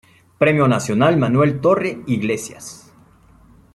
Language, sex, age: Spanish, male, 60-69